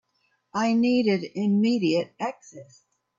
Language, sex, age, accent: English, female, 70-79, Australian English